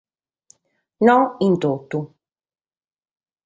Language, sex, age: Sardinian, female, 30-39